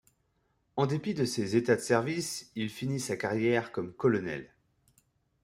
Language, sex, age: French, male, 30-39